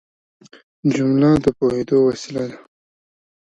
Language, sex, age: Pashto, male, 19-29